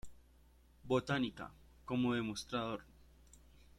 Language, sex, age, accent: Spanish, male, under 19, Caribe: Cuba, Venezuela, Puerto Rico, República Dominicana, Panamá, Colombia caribeña, México caribeño, Costa del golfo de México